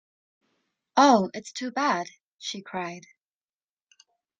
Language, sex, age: English, female, 19-29